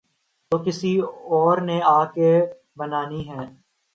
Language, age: Urdu, 19-29